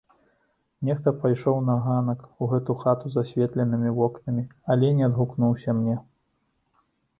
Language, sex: Belarusian, male